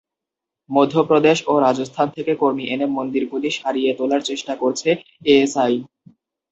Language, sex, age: Bengali, male, 19-29